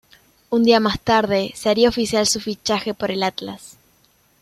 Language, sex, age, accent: Spanish, female, 19-29, Rioplatense: Argentina, Uruguay, este de Bolivia, Paraguay